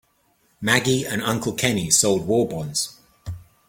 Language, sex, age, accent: English, male, 40-49, England English